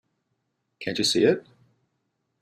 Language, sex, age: English, male, 50-59